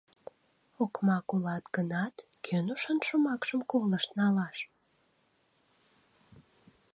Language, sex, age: Mari, female, 19-29